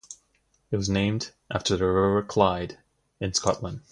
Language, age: English, 19-29